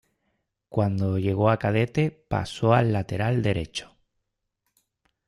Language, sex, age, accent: Spanish, male, 40-49, España: Islas Canarias